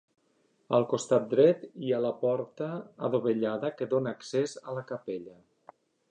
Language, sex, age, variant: Catalan, male, 40-49, Nord-Occidental